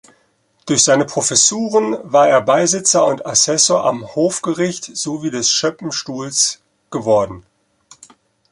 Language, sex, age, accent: German, male, 40-49, Deutschland Deutsch